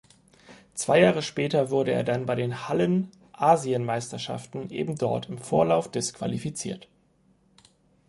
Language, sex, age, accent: German, male, 19-29, Deutschland Deutsch